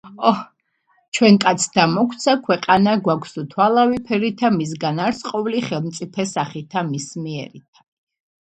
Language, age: Georgian, under 19